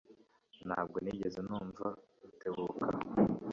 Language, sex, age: Kinyarwanda, male, 19-29